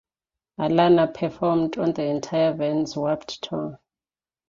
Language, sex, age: English, female, 40-49